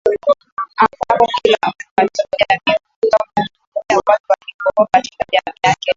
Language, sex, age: Swahili, female, 19-29